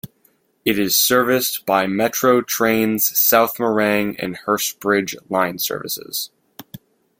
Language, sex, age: English, male, 19-29